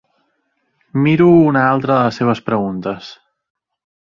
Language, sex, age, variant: Catalan, male, 30-39, Central